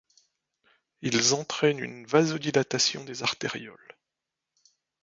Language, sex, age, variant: French, male, 50-59, Français de métropole